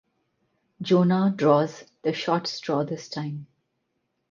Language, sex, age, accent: English, female, 40-49, India and South Asia (India, Pakistan, Sri Lanka)